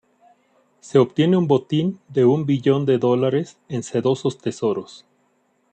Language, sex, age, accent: Spanish, male, 40-49, México